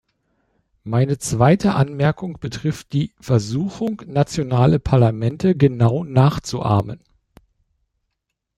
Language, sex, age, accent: German, male, 40-49, Deutschland Deutsch